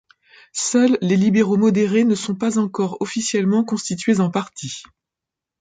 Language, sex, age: French, female, 50-59